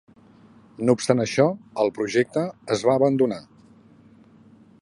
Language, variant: Catalan, Central